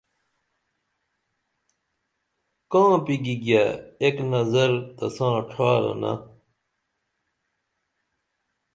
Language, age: Dameli, 40-49